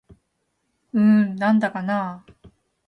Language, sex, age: Japanese, female, 19-29